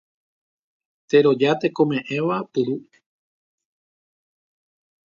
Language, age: Guarani, 40-49